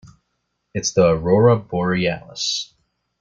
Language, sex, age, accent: English, male, 19-29, United States English